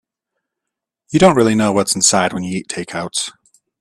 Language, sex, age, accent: English, male, 30-39, United States English